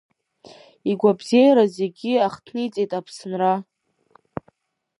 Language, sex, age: Abkhazian, female, under 19